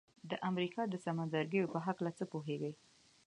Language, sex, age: Pashto, female, 19-29